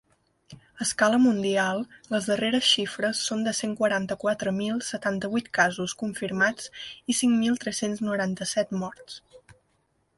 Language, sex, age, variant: Catalan, female, 19-29, Central